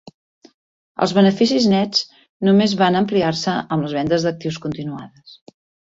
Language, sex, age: Catalan, female, 50-59